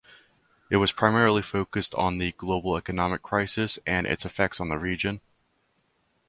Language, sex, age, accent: English, male, 19-29, United States English